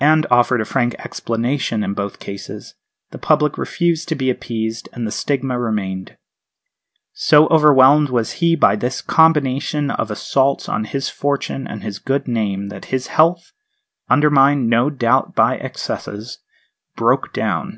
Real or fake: real